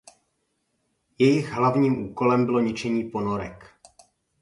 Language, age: Czech, 40-49